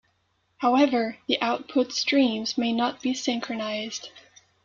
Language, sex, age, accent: English, female, 19-29, United States English